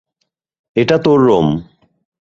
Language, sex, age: Bengali, male, 19-29